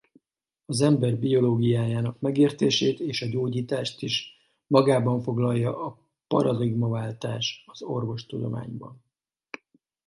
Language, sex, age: Hungarian, male, 50-59